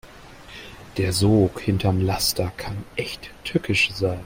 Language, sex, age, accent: German, male, 30-39, Deutschland Deutsch